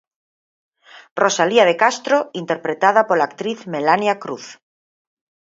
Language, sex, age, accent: Galician, female, 50-59, Normativo (estándar)